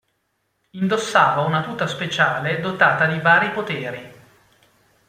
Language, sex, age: Italian, male, 40-49